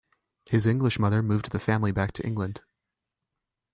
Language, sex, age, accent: English, male, 19-29, United States English